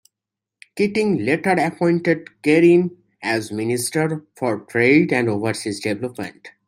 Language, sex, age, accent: English, male, 19-29, United States English